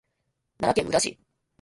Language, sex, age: Japanese, female, 19-29